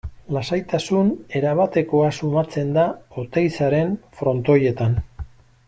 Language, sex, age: Basque, male, 60-69